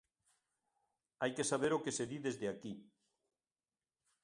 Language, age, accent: Galician, 60-69, Oriental (común en zona oriental)